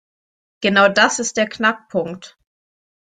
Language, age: German, 19-29